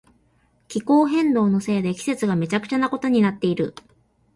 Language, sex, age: Japanese, female, 19-29